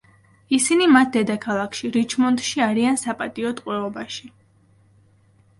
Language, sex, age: Georgian, female, 19-29